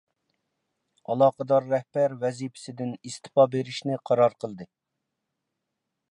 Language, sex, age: Uyghur, male, 40-49